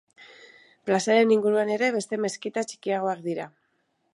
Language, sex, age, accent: Basque, female, 40-49, Mendebalekoa (Araba, Bizkaia, Gipuzkoako mendebaleko herri batzuk)